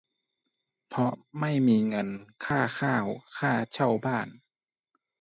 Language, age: Thai, 19-29